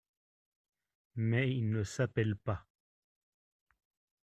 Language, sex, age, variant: French, male, 30-39, Français de métropole